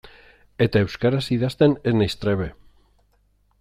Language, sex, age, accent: Basque, male, 50-59, Erdialdekoa edo Nafarra (Gipuzkoa, Nafarroa)